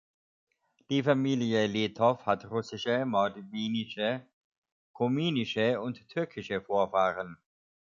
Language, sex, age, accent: German, male, 30-39, Österreichisches Deutsch